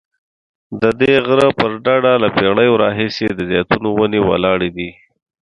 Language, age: Pashto, 30-39